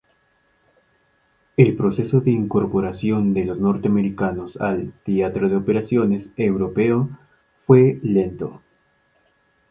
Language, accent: Spanish, México